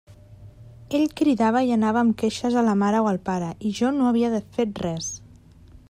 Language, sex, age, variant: Catalan, female, 30-39, Central